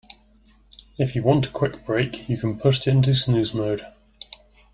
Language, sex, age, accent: English, male, 30-39, England English